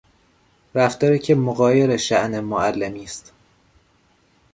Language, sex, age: Persian, male, 19-29